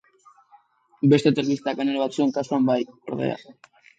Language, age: Basque, under 19